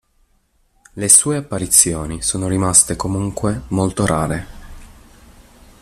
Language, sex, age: Italian, male, 19-29